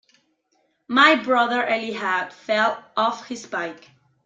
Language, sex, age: English, female, 19-29